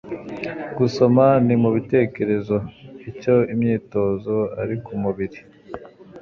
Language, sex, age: Kinyarwanda, male, under 19